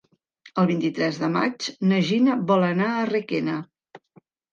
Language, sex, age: Catalan, female, 50-59